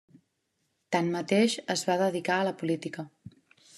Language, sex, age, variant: Catalan, female, 30-39, Central